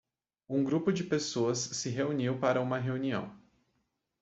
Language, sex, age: Portuguese, male, 19-29